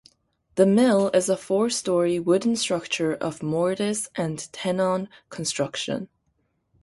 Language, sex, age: English, female, 19-29